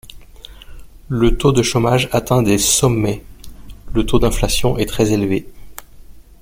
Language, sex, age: French, male, 50-59